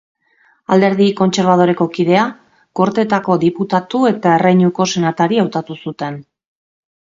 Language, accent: Basque, Mendebalekoa (Araba, Bizkaia, Gipuzkoako mendebaleko herri batzuk)